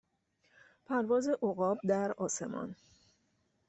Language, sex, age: Persian, female, 30-39